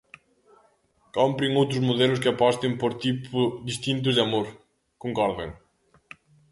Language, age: Galician, 19-29